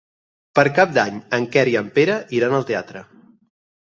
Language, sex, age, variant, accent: Catalan, male, 30-39, Central, Barcelona